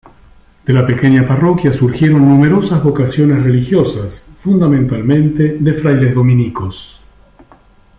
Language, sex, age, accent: Spanish, male, 50-59, Rioplatense: Argentina, Uruguay, este de Bolivia, Paraguay